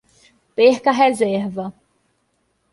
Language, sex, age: Portuguese, female, 30-39